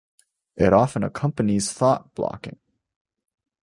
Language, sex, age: English, male, 19-29